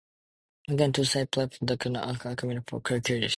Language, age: English, 19-29